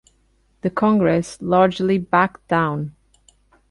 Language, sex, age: English, female, 30-39